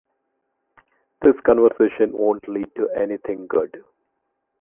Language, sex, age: English, male, 50-59